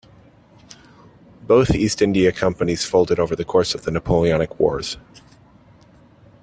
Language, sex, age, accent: English, male, 19-29, United States English